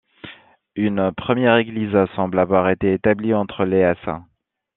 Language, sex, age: French, male, 30-39